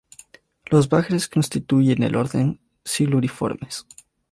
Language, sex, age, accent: Spanish, male, 19-29, Andino-Pacífico: Colombia, Perú, Ecuador, oeste de Bolivia y Venezuela andina